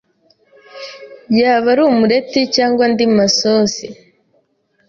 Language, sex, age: Kinyarwanda, female, 19-29